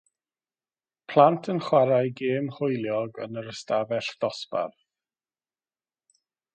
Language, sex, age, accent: Welsh, male, 30-39, Y Deyrnas Unedig Cymraeg